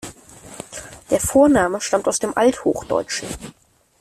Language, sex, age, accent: German, male, under 19, Deutschland Deutsch